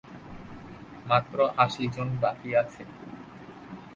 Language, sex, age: Bengali, male, 19-29